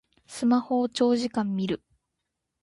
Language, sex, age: Japanese, female, 19-29